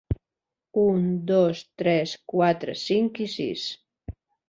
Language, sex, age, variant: Catalan, female, 60-69, Central